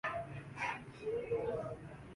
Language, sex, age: Urdu, male, 19-29